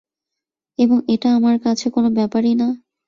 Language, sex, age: Bengali, female, 19-29